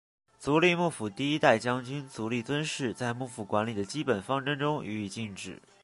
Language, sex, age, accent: Chinese, male, under 19, 出生地：河北省